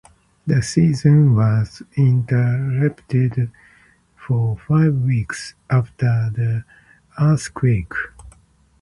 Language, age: English, 50-59